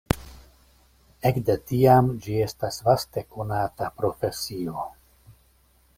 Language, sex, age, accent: Esperanto, male, 50-59, Internacia